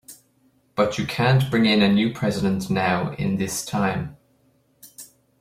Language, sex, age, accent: English, male, 19-29, Irish English